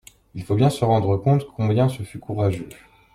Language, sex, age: French, male, 30-39